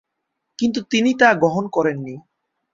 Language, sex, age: Bengali, male, 19-29